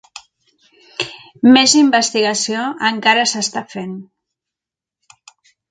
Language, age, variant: Catalan, 40-49, Central